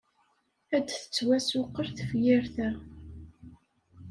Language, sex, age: Kabyle, female, 30-39